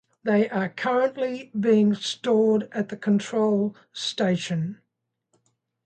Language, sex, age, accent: English, female, 70-79, Australian English